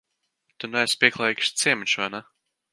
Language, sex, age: Latvian, male, under 19